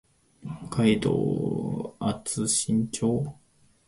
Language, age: Japanese, 19-29